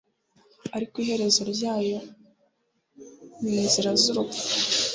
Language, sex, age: Kinyarwanda, female, 19-29